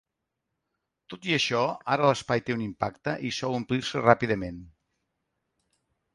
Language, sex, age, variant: Catalan, male, 60-69, Central